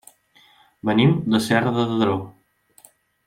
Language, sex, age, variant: Catalan, male, 19-29, Central